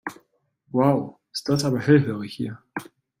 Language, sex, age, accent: German, male, 19-29, Deutschland Deutsch